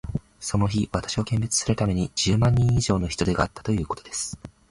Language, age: Japanese, 19-29